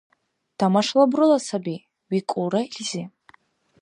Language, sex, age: Dargwa, female, 19-29